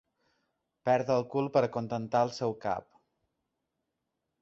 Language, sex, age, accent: Catalan, male, 40-49, balear; central